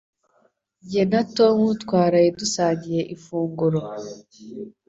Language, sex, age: Kinyarwanda, female, 19-29